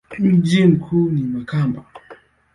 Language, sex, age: Swahili, male, 19-29